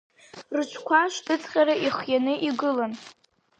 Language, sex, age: Abkhazian, female, under 19